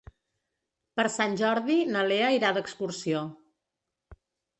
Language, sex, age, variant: Catalan, female, 50-59, Central